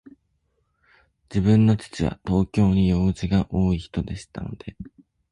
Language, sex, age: Japanese, male, 19-29